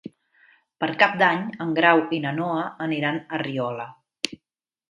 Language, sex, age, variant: Catalan, female, 40-49, Central